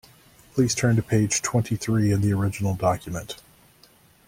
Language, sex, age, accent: English, male, 30-39, United States English